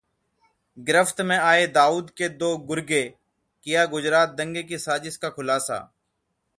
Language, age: Hindi, 30-39